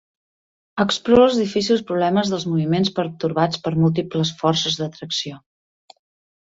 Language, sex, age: Catalan, female, 50-59